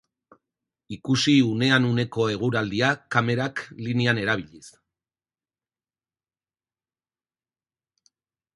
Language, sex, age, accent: Basque, male, 40-49, Erdialdekoa edo Nafarra (Gipuzkoa, Nafarroa)